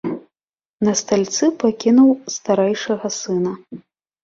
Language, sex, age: Belarusian, female, 19-29